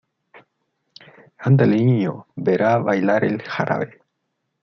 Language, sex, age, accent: Spanish, male, 19-29, Chileno: Chile, Cuyo